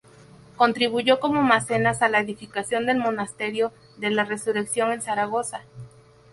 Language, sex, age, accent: Spanish, female, 30-39, México